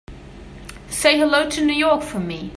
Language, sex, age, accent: English, female, 19-29, England English